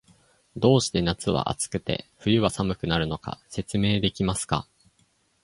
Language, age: Japanese, under 19